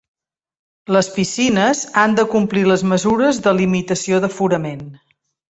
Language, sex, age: Catalan, female, 60-69